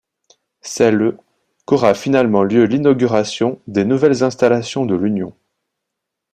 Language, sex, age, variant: French, male, 19-29, Français de métropole